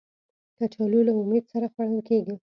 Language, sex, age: Pashto, female, under 19